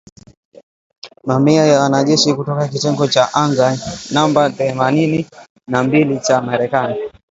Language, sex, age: Swahili, male, 19-29